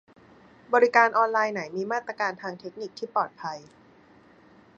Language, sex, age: Thai, female, 19-29